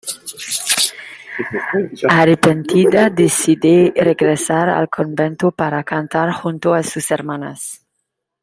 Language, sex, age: Spanish, female, 19-29